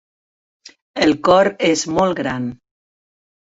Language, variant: Catalan, Central